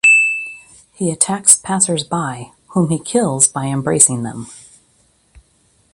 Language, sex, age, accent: English, female, 50-59, United States English